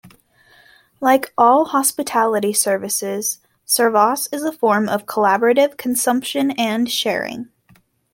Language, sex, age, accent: English, female, under 19, United States English